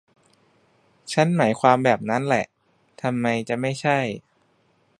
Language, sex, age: Thai, male, 30-39